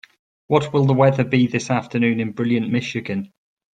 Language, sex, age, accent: English, male, 40-49, England English